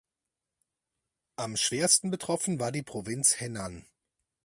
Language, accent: German, Deutschland Deutsch